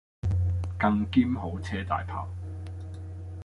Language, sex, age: Cantonese, male, 30-39